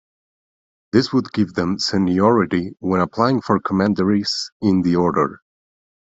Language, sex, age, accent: English, male, 30-39, United States English